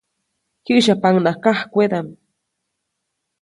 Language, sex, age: Copainalá Zoque, female, 19-29